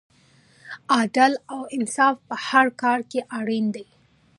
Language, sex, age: Pashto, female, 19-29